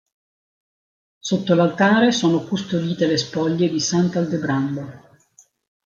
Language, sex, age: Italian, female, 50-59